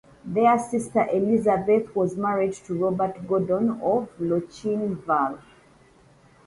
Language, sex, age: English, female, 30-39